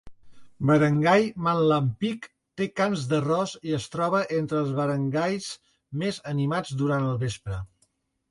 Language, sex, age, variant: Catalan, male, 50-59, Central